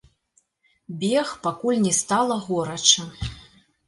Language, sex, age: Belarusian, female, 30-39